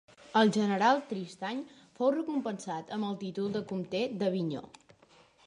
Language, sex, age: Catalan, female, under 19